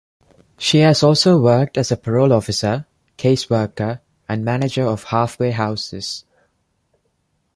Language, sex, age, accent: English, male, 19-29, India and South Asia (India, Pakistan, Sri Lanka)